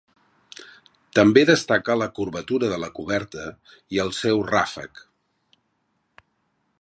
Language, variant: Catalan, Septentrional